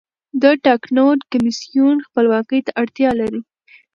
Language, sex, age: Pashto, female, 19-29